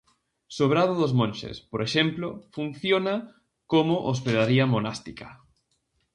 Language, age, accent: Galician, 19-29, Atlántico (seseo e gheada)